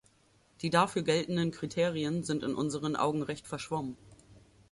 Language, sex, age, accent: German, female, 19-29, Deutschland Deutsch